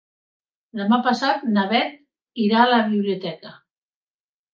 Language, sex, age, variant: Catalan, female, 50-59, Central